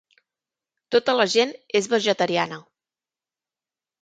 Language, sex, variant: Catalan, female, Central